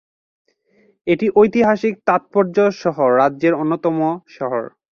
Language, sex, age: Bengali, male, 19-29